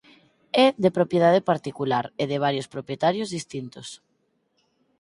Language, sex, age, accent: Galician, female, 19-29, Normativo (estándar)